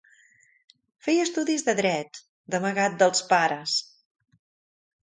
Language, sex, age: Catalan, female, 40-49